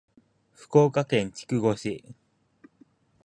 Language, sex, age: Japanese, male, 19-29